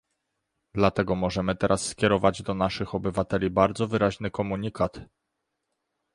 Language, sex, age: Polish, male, 30-39